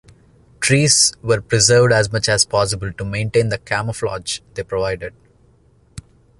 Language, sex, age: English, male, 30-39